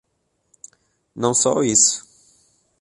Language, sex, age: Portuguese, male, 19-29